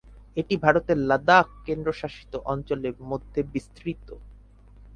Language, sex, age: Bengali, male, 19-29